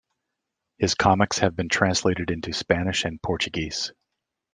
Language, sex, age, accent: English, male, 50-59, United States English